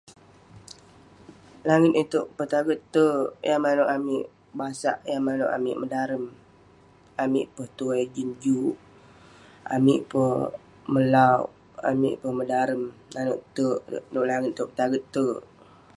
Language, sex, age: Western Penan, female, 30-39